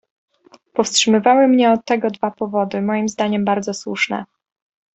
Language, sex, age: Polish, female, 19-29